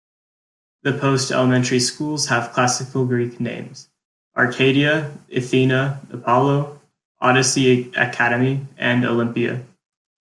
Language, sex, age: English, male, 19-29